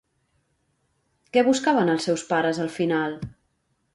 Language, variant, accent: Catalan, Central, central